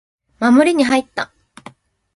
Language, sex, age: Japanese, female, 19-29